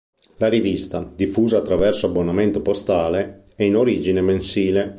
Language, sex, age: Italian, male, 50-59